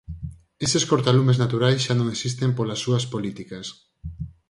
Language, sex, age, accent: Galician, male, 40-49, Normativo (estándar)